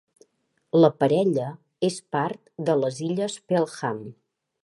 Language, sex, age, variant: Catalan, female, 50-59, Central